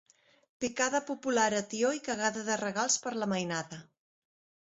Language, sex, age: Catalan, female, 40-49